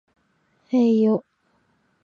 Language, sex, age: Japanese, female, 19-29